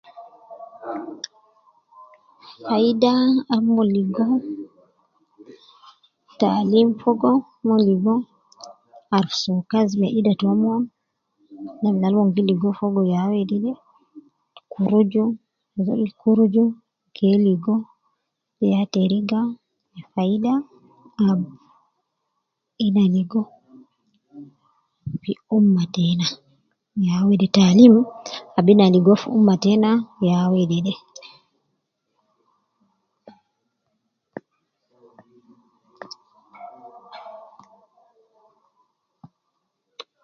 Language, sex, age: Nubi, female, 30-39